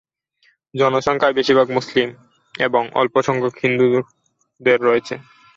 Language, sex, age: Bengali, male, 19-29